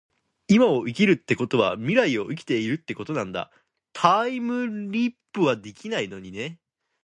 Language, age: Japanese, under 19